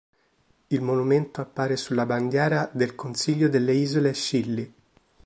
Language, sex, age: Italian, male, 19-29